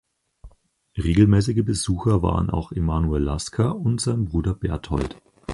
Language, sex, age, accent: German, male, 19-29, Deutschland Deutsch